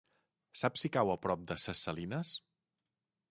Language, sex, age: Catalan, male, 40-49